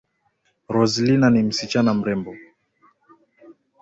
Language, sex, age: Swahili, male, 19-29